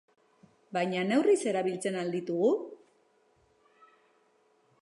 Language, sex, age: Basque, female, 30-39